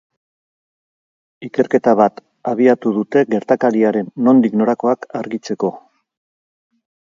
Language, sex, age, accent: Basque, male, 50-59, Erdialdekoa edo Nafarra (Gipuzkoa, Nafarroa)